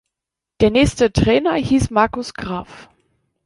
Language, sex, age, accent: German, female, 30-39, Deutschland Deutsch